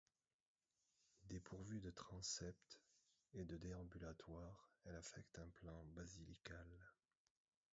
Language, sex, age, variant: French, male, 30-39, Français de métropole